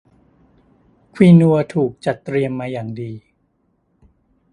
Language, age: Thai, 50-59